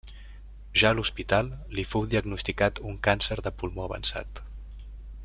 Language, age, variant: Catalan, 19-29, Central